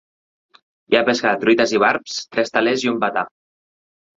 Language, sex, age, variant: Catalan, male, 19-29, Central